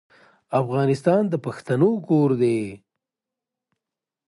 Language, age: Pashto, 40-49